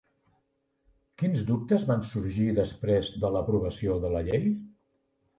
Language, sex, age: Catalan, male, 60-69